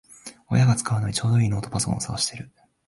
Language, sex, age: Japanese, male, 19-29